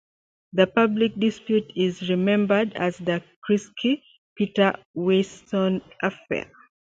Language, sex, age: English, female, 30-39